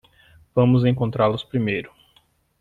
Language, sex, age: Portuguese, male, 30-39